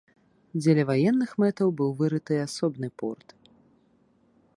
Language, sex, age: Belarusian, female, 30-39